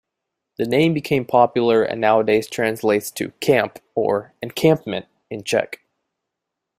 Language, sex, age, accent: English, male, 19-29, United States English